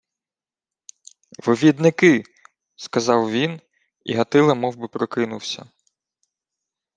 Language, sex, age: Ukrainian, male, 19-29